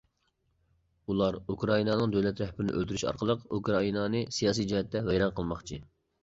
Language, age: Uyghur, 30-39